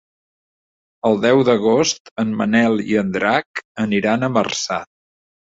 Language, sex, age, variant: Catalan, male, 60-69, Central